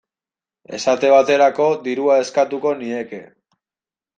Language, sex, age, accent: Basque, male, 19-29, Mendebalekoa (Araba, Bizkaia, Gipuzkoako mendebaleko herri batzuk)